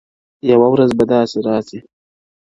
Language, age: Pashto, 19-29